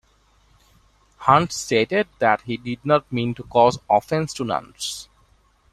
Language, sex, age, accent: English, male, 19-29, India and South Asia (India, Pakistan, Sri Lanka)